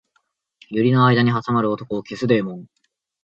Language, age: Japanese, 19-29